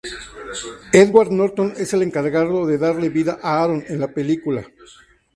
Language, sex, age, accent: Spanish, male, 50-59, México